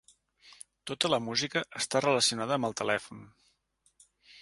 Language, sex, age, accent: Catalan, male, 50-59, central; septentrional